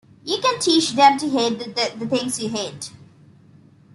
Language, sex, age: English, female, under 19